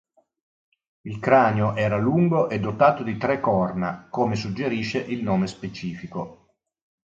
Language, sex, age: Italian, male, 60-69